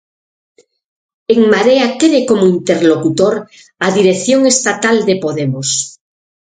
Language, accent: Galician, Central (gheada); Oriental (común en zona oriental)